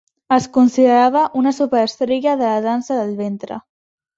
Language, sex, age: Catalan, female, under 19